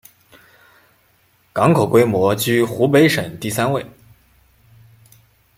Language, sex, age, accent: Chinese, male, 19-29, 出生地：湖北省